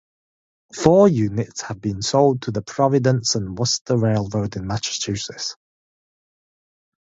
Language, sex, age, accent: English, male, 19-29, England English